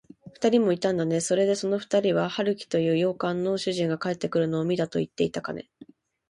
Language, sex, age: Japanese, female, 19-29